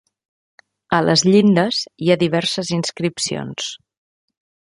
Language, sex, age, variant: Catalan, female, 30-39, Central